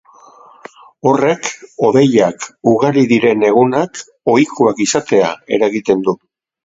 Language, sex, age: Basque, male, 60-69